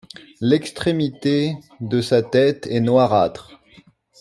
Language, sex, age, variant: French, male, 19-29, Français de métropole